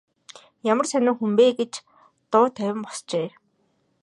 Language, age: Mongolian, 19-29